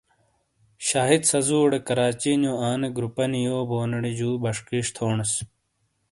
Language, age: Shina, 30-39